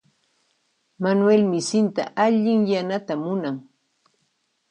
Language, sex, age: Puno Quechua, female, 19-29